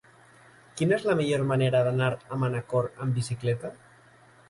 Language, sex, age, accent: Catalan, male, 30-39, valencià